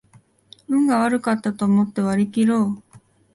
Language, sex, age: Japanese, female, 19-29